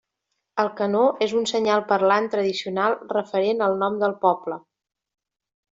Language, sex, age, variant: Catalan, female, 40-49, Central